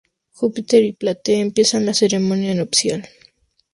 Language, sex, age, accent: Spanish, female, 19-29, México